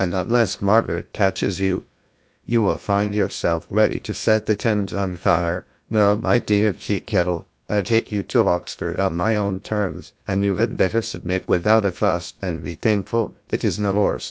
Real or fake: fake